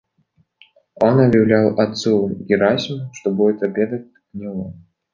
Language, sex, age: Russian, male, 19-29